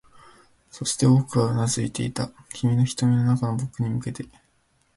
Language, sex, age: Japanese, male, 19-29